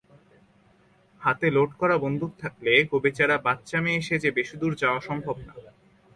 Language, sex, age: Bengali, male, 19-29